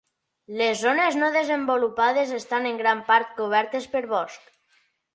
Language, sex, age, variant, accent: Catalan, male, under 19, Nord-Occidental, Tortosí